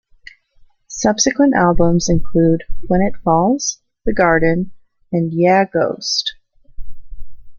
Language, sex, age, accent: English, female, 30-39, United States English